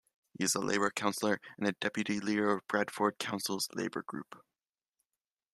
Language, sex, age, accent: English, male, 19-29, United States English